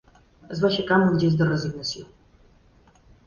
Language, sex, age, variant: Catalan, female, 19-29, Central